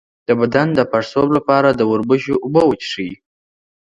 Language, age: Pashto, under 19